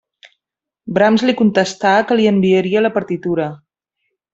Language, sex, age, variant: Catalan, female, 40-49, Central